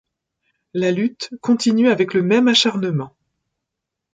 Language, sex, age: French, female, 50-59